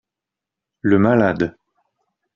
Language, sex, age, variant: French, male, 40-49, Français de métropole